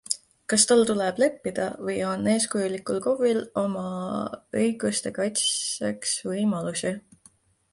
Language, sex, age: Estonian, female, 19-29